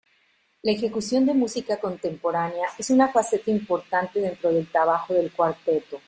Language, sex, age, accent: Spanish, female, 50-59, México